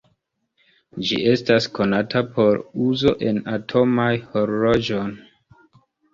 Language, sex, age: Esperanto, male, 19-29